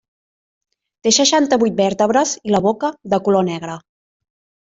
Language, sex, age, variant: Catalan, female, 30-39, Central